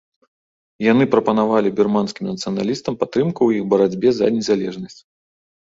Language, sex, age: Belarusian, male, 30-39